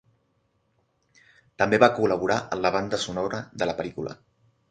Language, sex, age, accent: Catalan, male, 30-39, central; septentrional